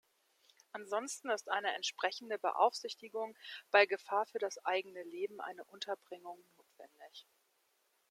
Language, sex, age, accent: German, female, 30-39, Deutschland Deutsch